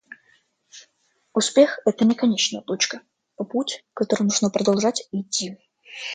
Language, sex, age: Russian, male, under 19